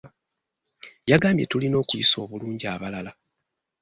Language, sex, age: Ganda, male, 30-39